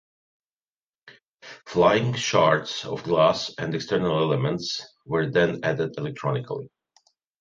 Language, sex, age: English, male, 50-59